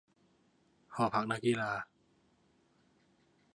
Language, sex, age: Thai, male, under 19